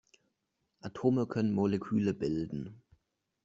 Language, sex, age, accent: German, male, under 19, Deutschland Deutsch